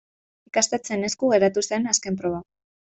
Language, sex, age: Basque, female, 19-29